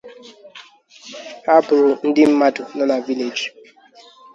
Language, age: English, 19-29